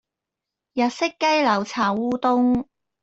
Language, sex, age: Cantonese, female, 19-29